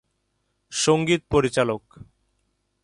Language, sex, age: Bengali, male, 19-29